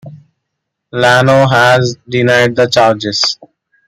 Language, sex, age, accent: English, male, under 19, India and South Asia (India, Pakistan, Sri Lanka)